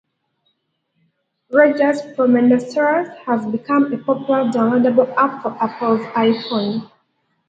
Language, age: English, 19-29